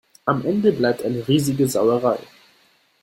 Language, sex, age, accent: German, male, under 19, Deutschland Deutsch